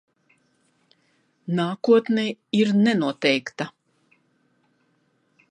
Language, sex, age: Latvian, female, 50-59